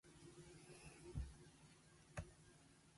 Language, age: Japanese, 19-29